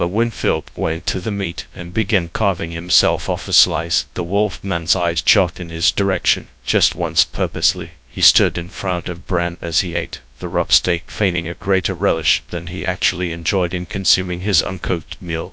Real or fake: fake